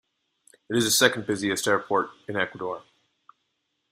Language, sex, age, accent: English, male, 19-29, United States English